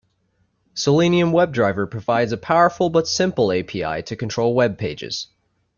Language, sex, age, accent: English, male, 19-29, United States English